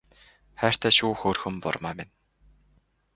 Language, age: Mongolian, 19-29